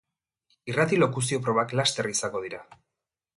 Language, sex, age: Basque, male, 19-29